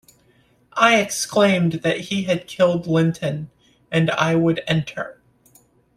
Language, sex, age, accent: English, female, 30-39, United States English